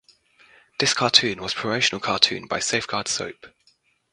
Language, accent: English, England English